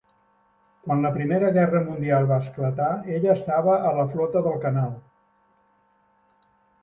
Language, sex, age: Catalan, male, 70-79